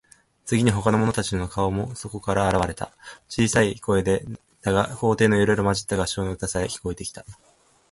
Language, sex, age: Japanese, male, 19-29